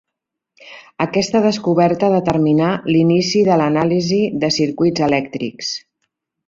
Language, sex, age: Catalan, female, 60-69